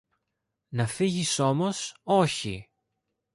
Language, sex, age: Greek, male, 19-29